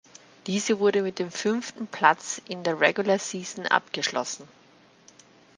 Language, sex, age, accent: German, female, 30-39, Österreichisches Deutsch